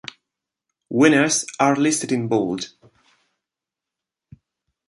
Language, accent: English, England English